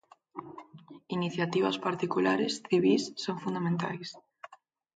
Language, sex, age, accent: Galician, female, 19-29, Normativo (estándar)